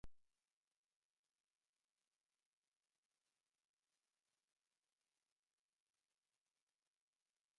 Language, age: English, 19-29